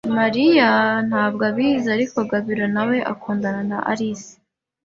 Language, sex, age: Kinyarwanda, female, 19-29